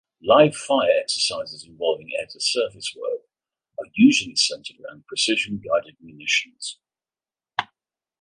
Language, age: English, 60-69